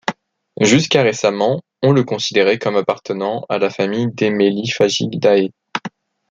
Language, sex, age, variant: French, male, 19-29, Français de métropole